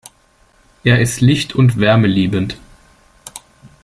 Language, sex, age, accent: German, male, 19-29, Deutschland Deutsch